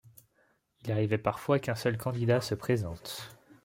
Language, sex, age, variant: French, male, 19-29, Français de métropole